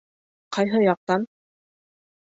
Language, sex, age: Bashkir, female, 30-39